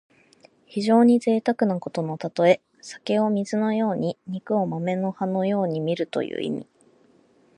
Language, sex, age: Japanese, female, 19-29